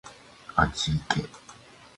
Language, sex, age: Japanese, male, 50-59